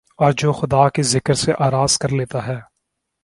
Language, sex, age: Urdu, male, 19-29